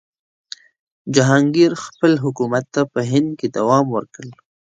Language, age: Pashto, 19-29